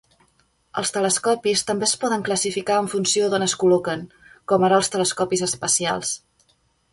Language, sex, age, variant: Catalan, female, 30-39, Central